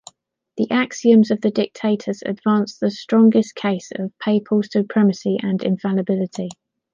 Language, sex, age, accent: English, female, 30-39, England English